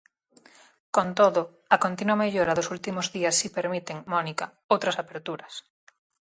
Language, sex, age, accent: Galician, female, 30-39, Normativo (estándar)